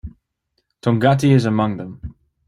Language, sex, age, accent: English, male, 30-39, United States English